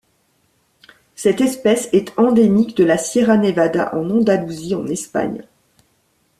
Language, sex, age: French, female, 40-49